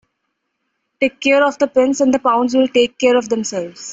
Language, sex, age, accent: English, female, 19-29, India and South Asia (India, Pakistan, Sri Lanka)